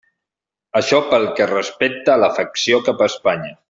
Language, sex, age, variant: Catalan, male, 40-49, Central